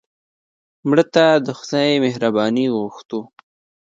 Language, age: Pashto, 19-29